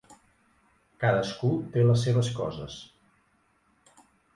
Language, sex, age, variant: Catalan, male, 40-49, Central